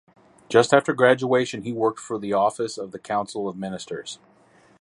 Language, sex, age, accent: English, male, 40-49, United States English